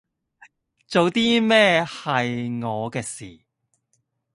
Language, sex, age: Cantonese, female, 30-39